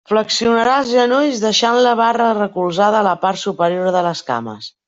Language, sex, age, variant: Catalan, female, 40-49, Central